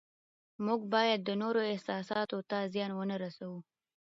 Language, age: Pashto, under 19